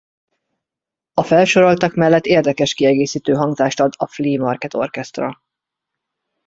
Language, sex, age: Hungarian, female, 40-49